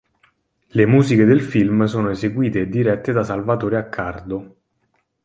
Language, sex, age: Italian, male, 19-29